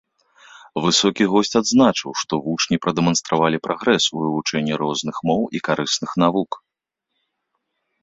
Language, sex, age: Belarusian, male, 30-39